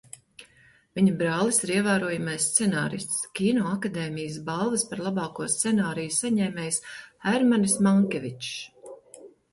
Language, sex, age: Latvian, female, 50-59